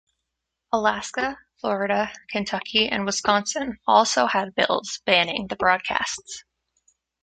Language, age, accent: English, 19-29, United States English